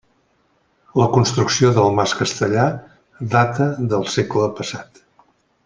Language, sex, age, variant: Catalan, male, 60-69, Central